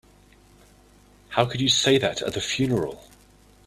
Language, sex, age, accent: English, male, 30-39, England English